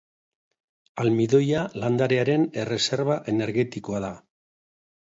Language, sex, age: Basque, male, 60-69